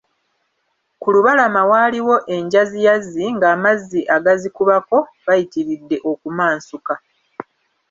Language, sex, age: Ganda, female, 30-39